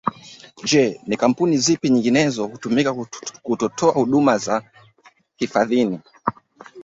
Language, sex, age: Swahili, male, 19-29